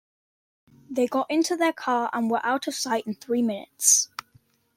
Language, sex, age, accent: English, male, under 19, England English